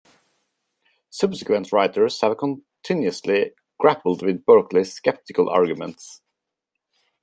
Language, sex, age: English, male, 19-29